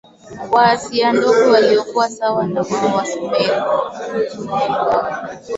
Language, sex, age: Swahili, female, 19-29